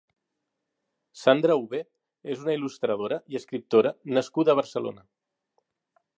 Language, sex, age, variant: Catalan, male, 40-49, Central